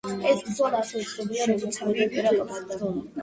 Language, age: Georgian, 19-29